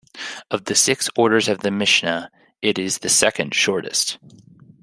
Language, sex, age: English, male, 19-29